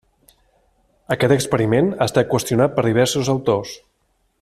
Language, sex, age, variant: Catalan, male, 30-39, Nord-Occidental